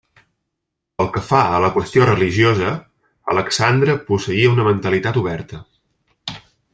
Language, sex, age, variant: Catalan, male, 30-39, Central